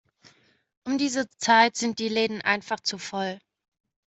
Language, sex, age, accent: German, female, 30-39, Deutschland Deutsch